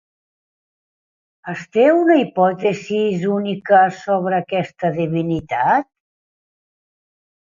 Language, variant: Catalan, Central